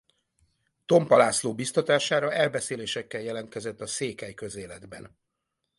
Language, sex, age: Hungarian, male, 50-59